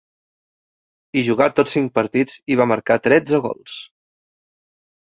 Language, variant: Catalan, Central